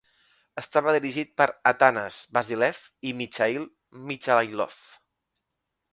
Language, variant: Catalan, Central